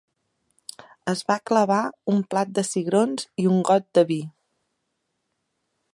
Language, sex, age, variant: Catalan, female, 40-49, Central